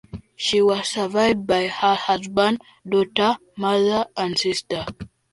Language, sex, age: English, male, 19-29